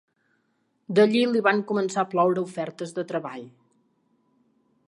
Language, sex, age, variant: Catalan, female, 40-49, Central